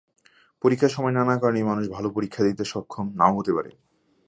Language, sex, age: Bengali, male, 19-29